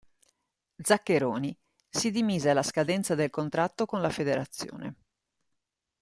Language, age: Italian, 50-59